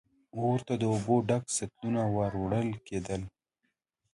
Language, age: Pashto, 19-29